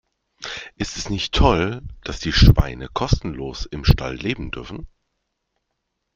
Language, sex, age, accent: German, male, 30-39, Deutschland Deutsch